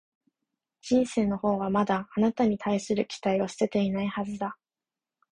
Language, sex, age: Japanese, female, 19-29